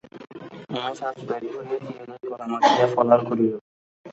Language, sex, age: Bengali, male, 19-29